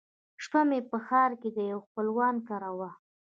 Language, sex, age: Pashto, female, 19-29